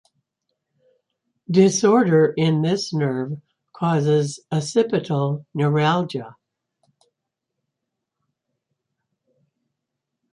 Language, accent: English, United States English